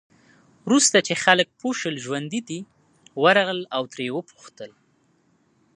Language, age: Pashto, 30-39